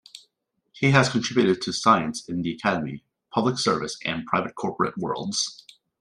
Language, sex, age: English, male, 19-29